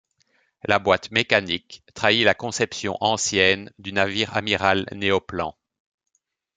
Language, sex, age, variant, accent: French, male, 40-49, Français d'Europe, Français de Belgique